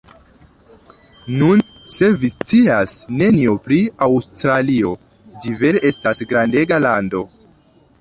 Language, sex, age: Esperanto, male, 19-29